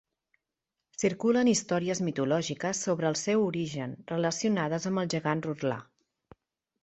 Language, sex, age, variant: Catalan, female, 40-49, Central